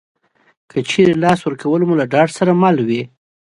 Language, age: Pashto, 40-49